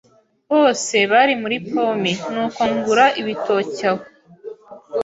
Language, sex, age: Kinyarwanda, female, 19-29